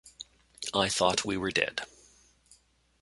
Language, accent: English, Canadian English